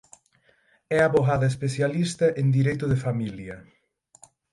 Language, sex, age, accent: Galician, male, 19-29, Atlántico (seseo e gheada); Normativo (estándar)